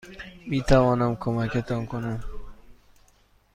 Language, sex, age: Persian, male, 30-39